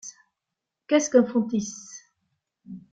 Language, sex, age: French, female, 60-69